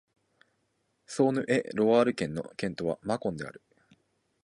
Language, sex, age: Japanese, male, 19-29